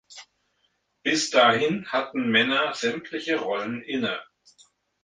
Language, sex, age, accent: German, male, 40-49, Deutschland Deutsch